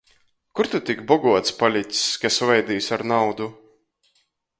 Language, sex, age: Latgalian, male, 19-29